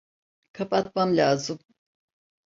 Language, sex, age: Turkish, female, 70-79